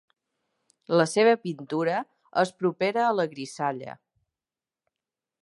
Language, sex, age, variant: Catalan, female, 30-39, Balear